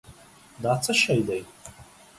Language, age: Pashto, 30-39